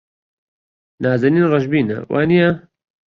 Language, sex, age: Central Kurdish, male, 30-39